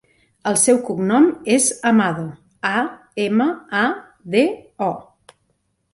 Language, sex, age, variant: Catalan, female, 40-49, Central